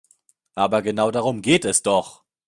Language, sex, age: German, male, 19-29